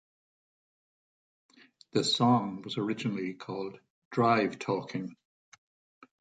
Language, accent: English, Irish English